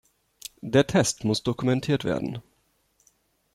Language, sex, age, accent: German, male, 19-29, Deutschland Deutsch